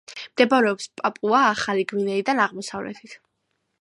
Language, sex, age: Georgian, female, under 19